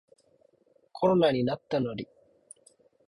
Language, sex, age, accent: Japanese, male, 19-29, 標準語